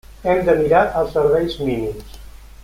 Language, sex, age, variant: Catalan, male, 60-69, Central